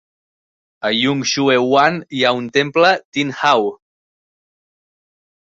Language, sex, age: Catalan, male, 30-39